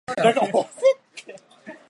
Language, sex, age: Japanese, male, 19-29